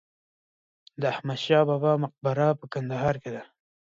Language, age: Pashto, 19-29